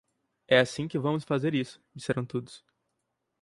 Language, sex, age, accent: Portuguese, male, 19-29, Mineiro